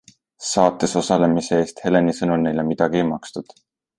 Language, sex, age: Estonian, male, 19-29